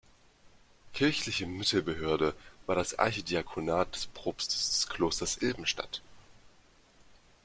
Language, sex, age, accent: German, male, 19-29, Deutschland Deutsch